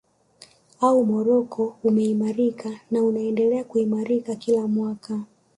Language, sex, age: Swahili, female, 19-29